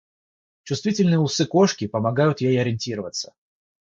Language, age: Russian, 30-39